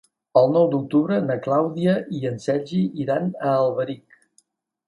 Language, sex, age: Catalan, male, 50-59